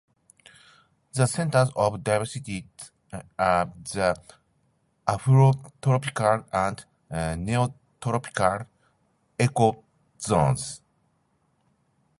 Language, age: English, 50-59